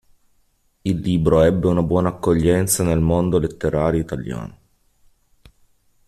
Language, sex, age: Italian, male, 40-49